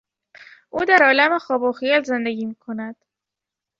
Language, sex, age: Persian, female, under 19